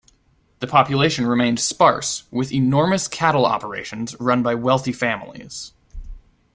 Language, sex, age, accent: English, male, 19-29, United States English